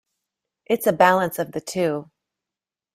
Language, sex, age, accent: English, female, 40-49, United States English